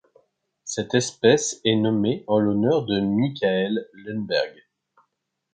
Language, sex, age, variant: French, male, 40-49, Français de métropole